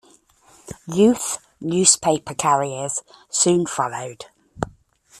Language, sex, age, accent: English, female, 40-49, England English